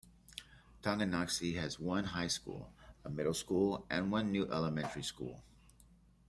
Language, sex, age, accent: English, male, 50-59, United States English